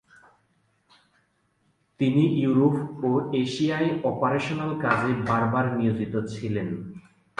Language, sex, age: Bengali, male, 30-39